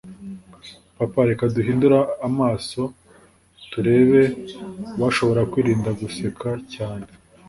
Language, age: Kinyarwanda, 30-39